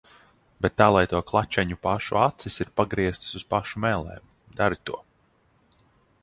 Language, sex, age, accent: Latvian, male, 30-39, Riga